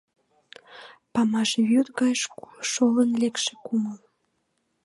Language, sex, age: Mari, female, 19-29